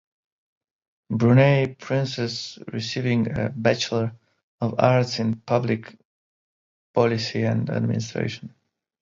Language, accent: English, Eastern European